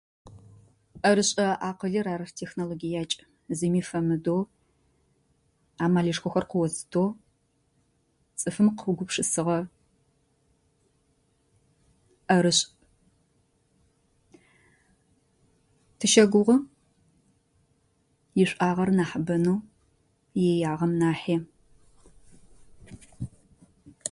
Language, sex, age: Adyghe, female, 30-39